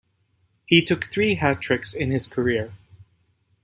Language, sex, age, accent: English, male, 40-49, Canadian English